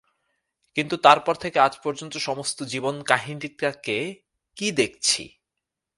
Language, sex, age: Bengali, male, 30-39